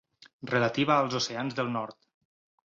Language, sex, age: Catalan, male, 30-39